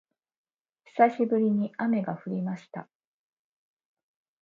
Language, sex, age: Japanese, female, 30-39